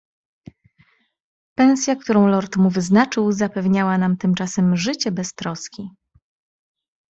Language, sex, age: Polish, female, 30-39